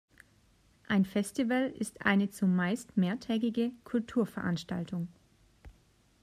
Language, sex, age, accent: German, male, 30-39, Deutschland Deutsch